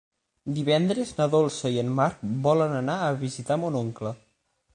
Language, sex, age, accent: Catalan, male, 19-29, central; nord-occidental